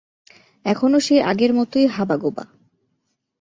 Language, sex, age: Bengali, female, 19-29